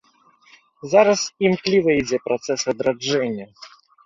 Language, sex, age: Belarusian, male, 19-29